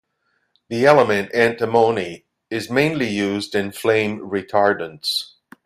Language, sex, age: English, male, 50-59